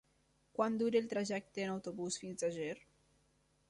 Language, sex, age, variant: Catalan, female, 19-29, Nord-Occidental